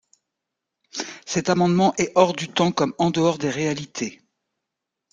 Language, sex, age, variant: French, female, 50-59, Français de métropole